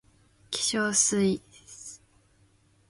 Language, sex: Japanese, female